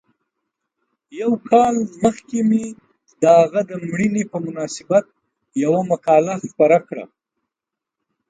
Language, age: Pashto, 50-59